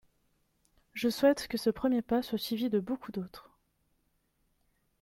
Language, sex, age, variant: French, female, 19-29, Français de métropole